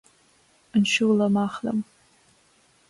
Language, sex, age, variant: Irish, female, 19-29, Gaeilge Chonnacht